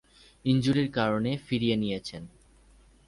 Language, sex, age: Bengali, male, 19-29